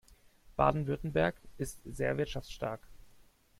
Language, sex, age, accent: German, male, 30-39, Deutschland Deutsch